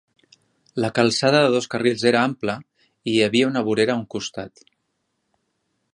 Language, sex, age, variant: Catalan, male, 40-49, Central